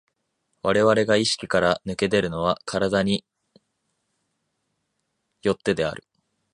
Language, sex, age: Japanese, male, 19-29